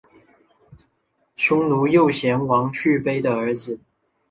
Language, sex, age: Chinese, male, under 19